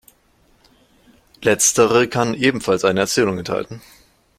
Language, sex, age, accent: German, male, under 19, Deutschland Deutsch